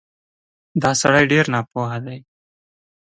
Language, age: Pashto, 19-29